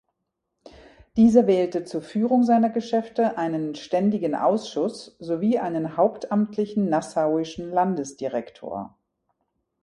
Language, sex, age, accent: German, female, 50-59, Deutschland Deutsch